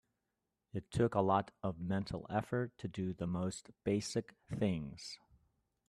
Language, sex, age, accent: English, male, 50-59, United States English